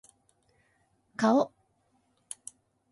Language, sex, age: Japanese, female, 50-59